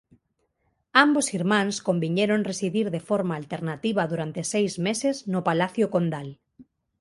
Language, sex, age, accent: Galician, female, 30-39, Normativo (estándar)